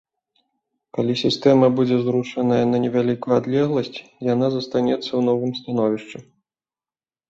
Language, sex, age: Belarusian, male, 30-39